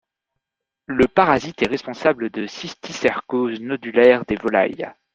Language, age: French, 19-29